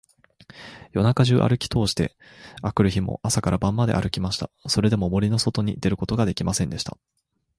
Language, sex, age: Japanese, male, 19-29